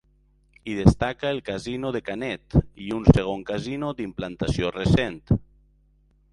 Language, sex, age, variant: Catalan, male, 40-49, Valencià meridional